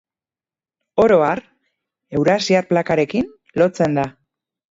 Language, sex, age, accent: Basque, female, 30-39, Erdialdekoa edo Nafarra (Gipuzkoa, Nafarroa)